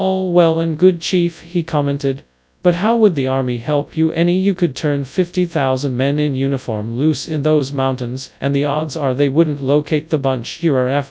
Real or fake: fake